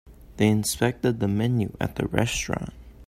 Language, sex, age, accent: English, male, under 19, United States English